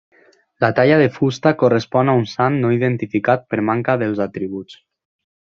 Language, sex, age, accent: Catalan, male, 19-29, valencià